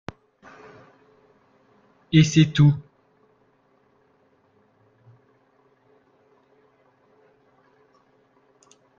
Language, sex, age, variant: French, male, 30-39, Français de métropole